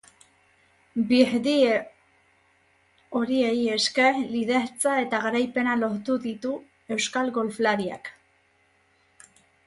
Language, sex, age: Basque, female, 40-49